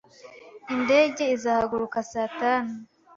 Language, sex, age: Kinyarwanda, female, 19-29